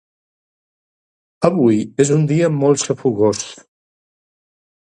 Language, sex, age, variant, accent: Catalan, male, 60-69, Central, Català central